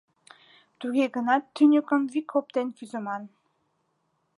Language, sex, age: Mari, female, 19-29